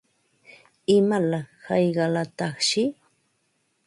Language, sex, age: Ambo-Pasco Quechua, female, 60-69